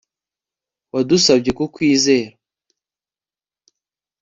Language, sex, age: Kinyarwanda, male, 19-29